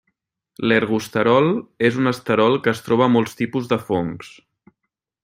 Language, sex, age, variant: Catalan, male, 19-29, Central